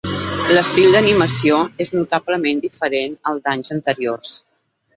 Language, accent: Catalan, balear; central